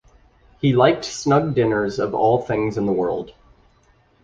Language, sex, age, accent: English, male, 19-29, United States English